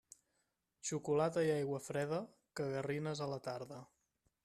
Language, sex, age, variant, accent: Catalan, male, 19-29, Central, central